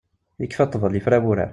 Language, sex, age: Kabyle, male, 19-29